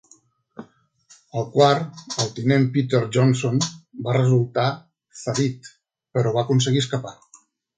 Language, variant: Catalan, Central